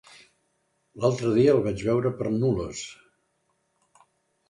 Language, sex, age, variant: Catalan, male, 70-79, Central